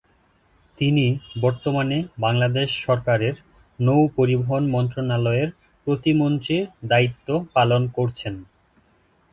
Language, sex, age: Bengali, male, 30-39